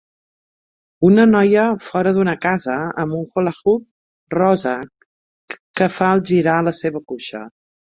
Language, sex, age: Catalan, female, 50-59